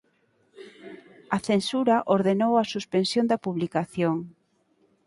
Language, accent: Galician, Normativo (estándar)